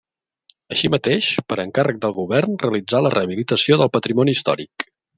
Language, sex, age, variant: Catalan, male, 40-49, Central